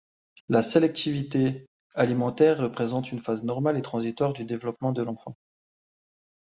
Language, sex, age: French, male, 30-39